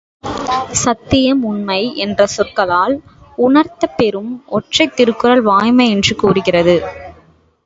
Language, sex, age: Tamil, female, 19-29